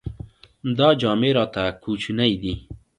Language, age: Pashto, 19-29